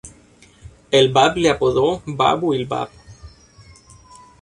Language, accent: Spanish, América central